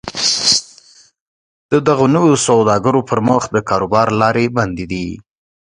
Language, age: Pashto, 19-29